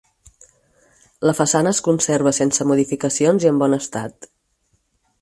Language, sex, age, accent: Catalan, female, 40-49, estàndard